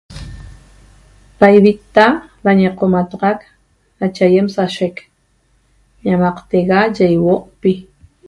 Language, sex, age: Toba, female, 40-49